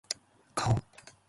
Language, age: Japanese, 19-29